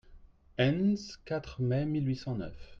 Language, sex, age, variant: French, male, 30-39, Français de métropole